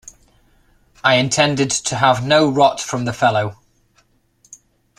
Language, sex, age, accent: English, male, 40-49, England English